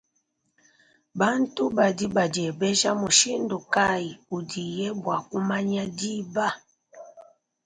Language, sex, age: Luba-Lulua, female, 30-39